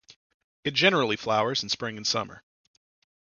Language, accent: English, United States English